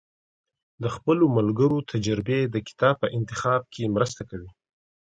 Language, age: Pashto, 30-39